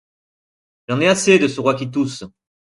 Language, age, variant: French, 30-39, Français de métropole